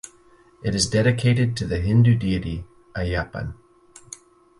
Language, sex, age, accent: English, male, 30-39, United States English